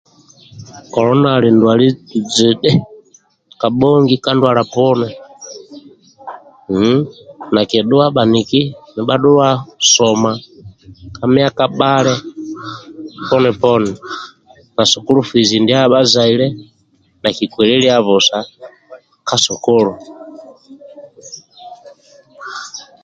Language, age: Amba (Uganda), 30-39